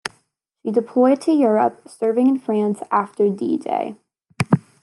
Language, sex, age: English, female, under 19